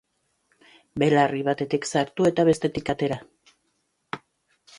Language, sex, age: Basque, female, 50-59